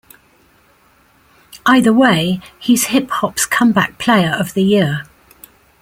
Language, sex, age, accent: English, female, 70-79, England English